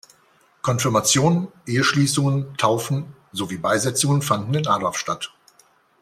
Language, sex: German, male